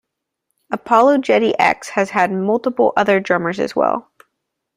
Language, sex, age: English, female, under 19